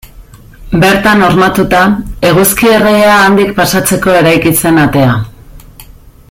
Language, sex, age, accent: Basque, female, 40-49, Erdialdekoa edo Nafarra (Gipuzkoa, Nafarroa)